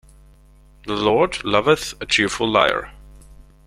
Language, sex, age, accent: English, male, 30-39, United States English